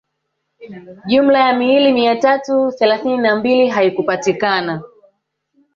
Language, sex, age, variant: Swahili, female, 19-29, Kiswahili Sanifu (EA)